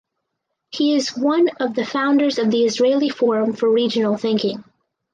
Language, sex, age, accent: English, female, under 19, United States English